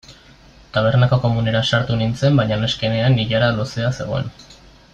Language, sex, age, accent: Basque, male, 19-29, Mendebalekoa (Araba, Bizkaia, Gipuzkoako mendebaleko herri batzuk)